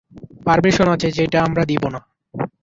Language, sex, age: Bengali, male, under 19